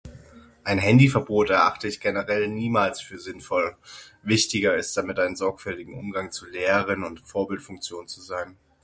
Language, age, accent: German, 30-39, Deutschland Deutsch